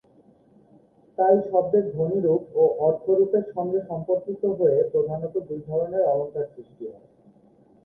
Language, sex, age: Bengali, male, 19-29